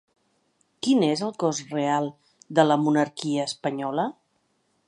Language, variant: Catalan, Central